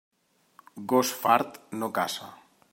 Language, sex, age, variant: Catalan, male, 40-49, Central